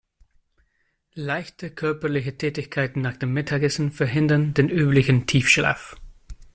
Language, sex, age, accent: German, male, 30-39, Deutschland Deutsch